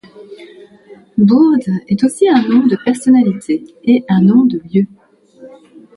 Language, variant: French, Français de métropole